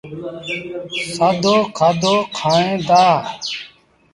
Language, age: Sindhi Bhil, 40-49